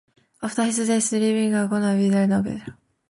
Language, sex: English, female